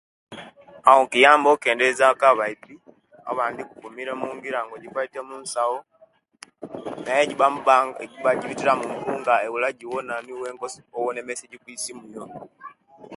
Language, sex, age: Kenyi, male, under 19